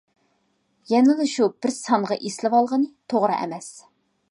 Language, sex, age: Uyghur, female, 30-39